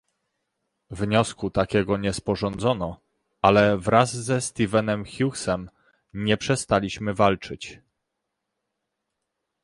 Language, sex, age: Polish, male, 30-39